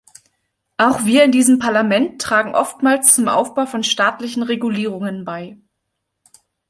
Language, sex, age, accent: German, female, 19-29, Deutschland Deutsch